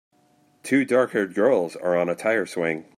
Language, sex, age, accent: English, male, 30-39, United States English